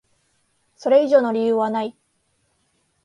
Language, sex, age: Japanese, female, 19-29